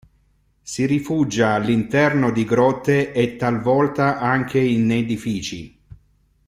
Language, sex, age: Italian, male, 50-59